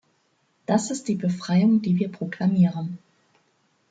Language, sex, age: German, female, 19-29